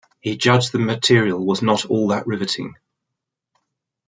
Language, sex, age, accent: English, male, 60-69, England English